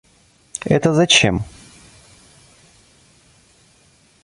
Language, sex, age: Russian, male, under 19